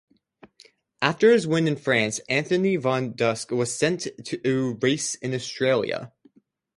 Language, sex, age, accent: English, male, under 19, United States English